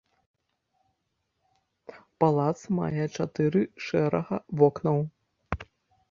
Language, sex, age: Belarusian, male, 30-39